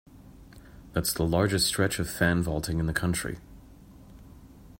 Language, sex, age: English, male, 19-29